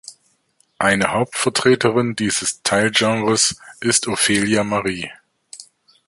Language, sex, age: German, male, 40-49